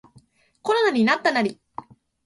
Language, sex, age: Japanese, female, 19-29